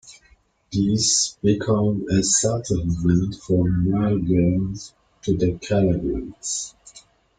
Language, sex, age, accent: English, male, 30-39, United States English